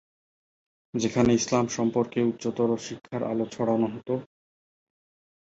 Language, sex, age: Bengali, male, 30-39